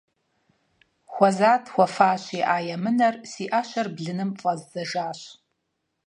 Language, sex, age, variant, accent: Kabardian, female, 30-39, Адыгэбзэ (Къэбэрдей, Кирил, псоми зэдай), Джылэхъстэней (Gilahsteney)